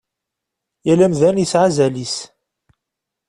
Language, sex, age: Kabyle, male, 30-39